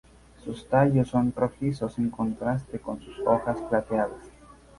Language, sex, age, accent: Spanish, male, 19-29, México